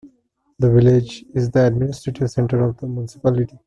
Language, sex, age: English, male, 19-29